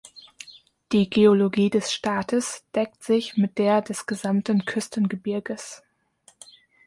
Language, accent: German, Deutschland Deutsch